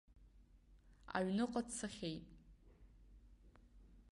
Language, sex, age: Abkhazian, female, 19-29